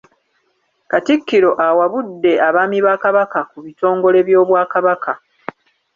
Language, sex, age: Ganda, female, 30-39